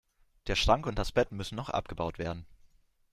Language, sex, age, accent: German, male, 19-29, Deutschland Deutsch